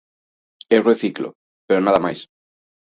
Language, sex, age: Galician, male, 30-39